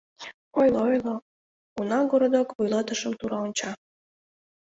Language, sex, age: Mari, female, 19-29